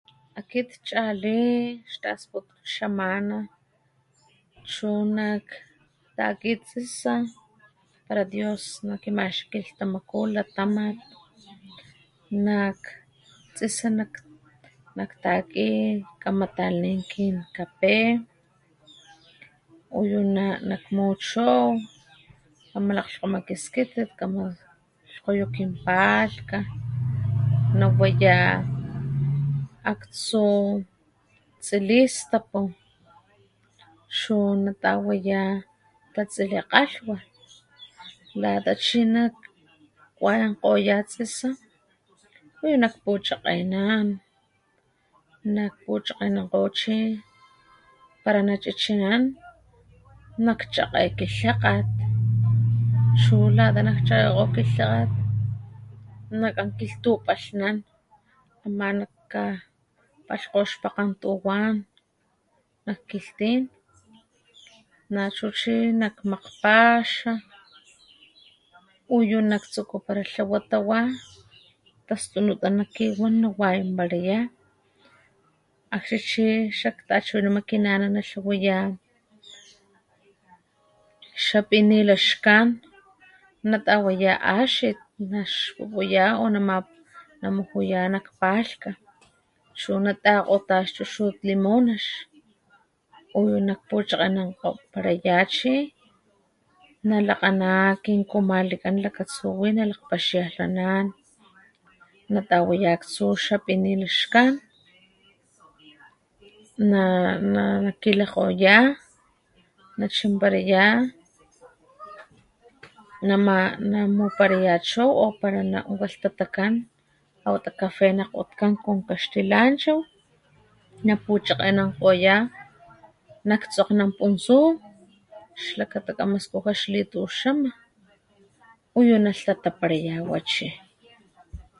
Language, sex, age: Papantla Totonac, female, 30-39